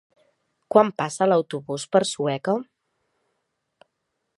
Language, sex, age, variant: Catalan, female, 30-39, Central